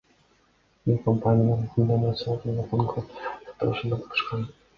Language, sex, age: Kyrgyz, male, under 19